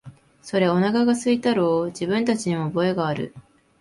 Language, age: Japanese, 19-29